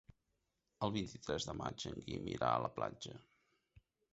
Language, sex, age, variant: Catalan, male, 50-59, Central